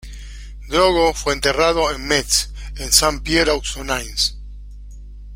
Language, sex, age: Spanish, male, 50-59